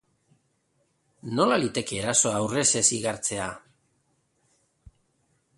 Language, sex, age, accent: Basque, male, 50-59, Erdialdekoa edo Nafarra (Gipuzkoa, Nafarroa)